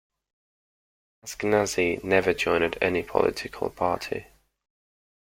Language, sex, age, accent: English, male, 19-29, United States English